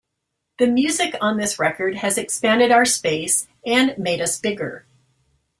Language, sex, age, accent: English, female, 50-59, United States English